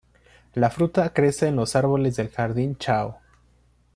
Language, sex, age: Spanish, male, 19-29